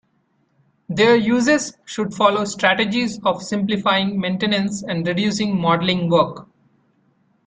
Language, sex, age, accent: English, male, 19-29, India and South Asia (India, Pakistan, Sri Lanka)